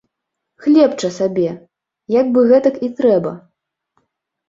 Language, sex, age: Belarusian, female, 30-39